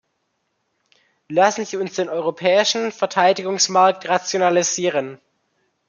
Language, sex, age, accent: German, male, under 19, Deutschland Deutsch